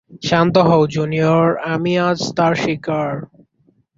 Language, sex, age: Bengali, male, under 19